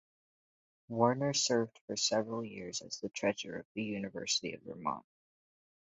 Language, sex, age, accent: English, male, under 19, United States English